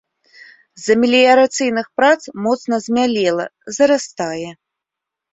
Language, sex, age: Belarusian, female, 40-49